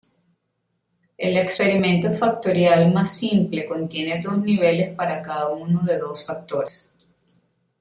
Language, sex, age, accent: Spanish, female, 40-49, Caribe: Cuba, Venezuela, Puerto Rico, República Dominicana, Panamá, Colombia caribeña, México caribeño, Costa del golfo de México